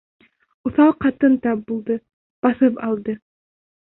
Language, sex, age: Bashkir, female, 19-29